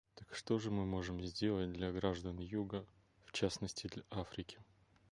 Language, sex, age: Russian, male, 30-39